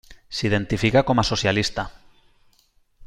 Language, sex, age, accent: Catalan, male, 19-29, valencià